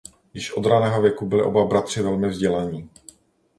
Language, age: Czech, 40-49